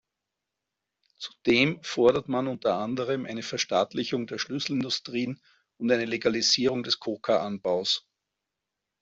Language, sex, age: German, male, 50-59